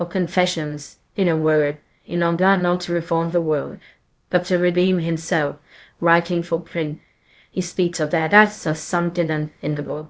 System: TTS, VITS